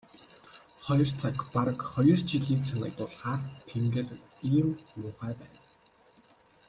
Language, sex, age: Mongolian, male, 19-29